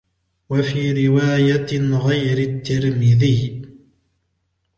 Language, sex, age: Arabic, male, 19-29